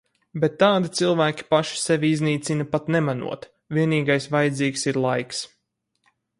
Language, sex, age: Latvian, male, 30-39